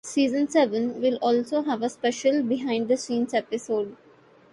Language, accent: English, United States English